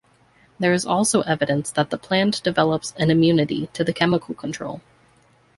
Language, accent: English, United States English